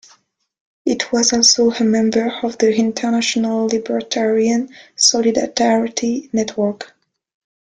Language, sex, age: English, female, under 19